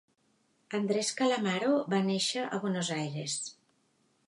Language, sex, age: Catalan, female, 60-69